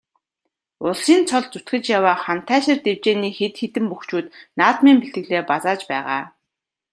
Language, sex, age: Mongolian, female, 30-39